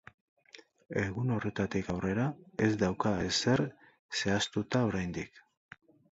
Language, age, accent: Basque, 50-59, Mendebalekoa (Araba, Bizkaia, Gipuzkoako mendebaleko herri batzuk)